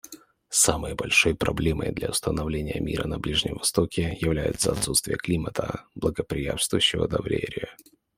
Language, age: Russian, 19-29